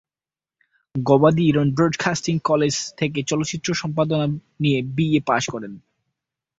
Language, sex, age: Bengali, male, 19-29